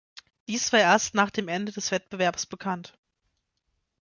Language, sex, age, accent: German, female, 19-29, Deutschland Deutsch